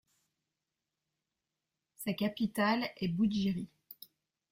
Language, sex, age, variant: French, female, 40-49, Français de métropole